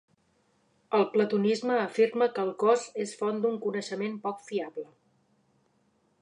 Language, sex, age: Catalan, female, 30-39